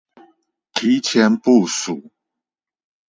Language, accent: Chinese, 出生地：新北市